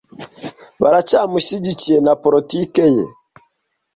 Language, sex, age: Kinyarwanda, male, 19-29